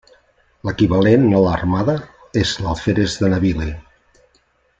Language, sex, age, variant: Catalan, male, 60-69, Central